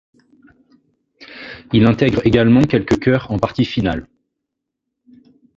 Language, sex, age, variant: French, male, 30-39, Français de métropole